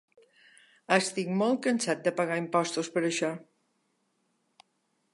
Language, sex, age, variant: Catalan, female, 60-69, Balear